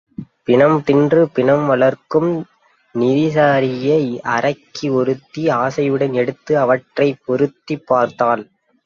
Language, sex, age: Tamil, male, 19-29